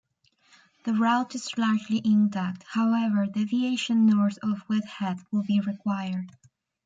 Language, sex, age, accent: English, female, 19-29, Irish English